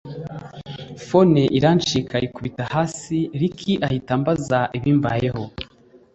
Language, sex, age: Kinyarwanda, male, 19-29